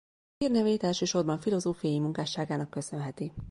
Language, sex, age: Hungarian, female, 19-29